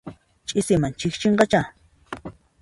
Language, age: Puno Quechua, 50-59